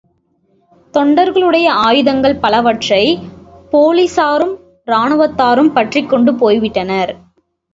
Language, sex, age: Tamil, female, 19-29